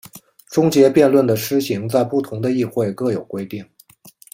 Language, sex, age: Chinese, male, 30-39